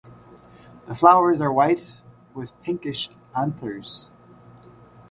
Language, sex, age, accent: English, male, 30-39, Irish English